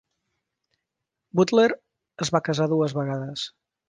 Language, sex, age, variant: Catalan, male, 50-59, Central